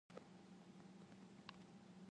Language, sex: Indonesian, female